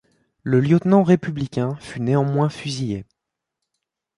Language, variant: French, Français de métropole